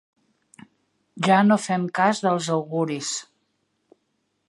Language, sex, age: Catalan, female, 50-59